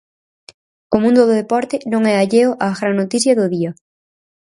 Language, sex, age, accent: Galician, female, under 19, Atlántico (seseo e gheada)